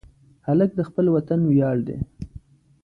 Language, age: Pashto, 30-39